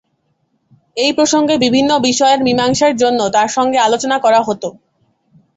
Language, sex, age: Bengali, female, under 19